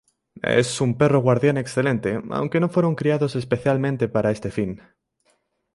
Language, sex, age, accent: Spanish, male, under 19, España: Centro-Sur peninsular (Madrid, Toledo, Castilla-La Mancha)